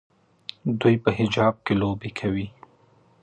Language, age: Pashto, 30-39